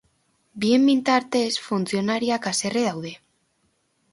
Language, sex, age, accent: Basque, female, under 19, Erdialdekoa edo Nafarra (Gipuzkoa, Nafarroa)